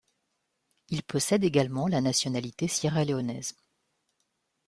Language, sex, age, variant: French, female, 40-49, Français de métropole